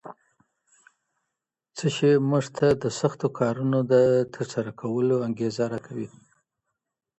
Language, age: Pashto, 50-59